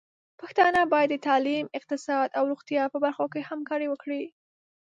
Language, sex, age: Pashto, female, 19-29